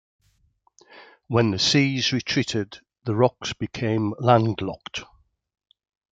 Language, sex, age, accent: English, male, 60-69, England English